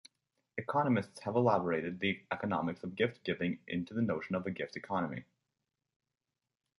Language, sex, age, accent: English, male, under 19, United States English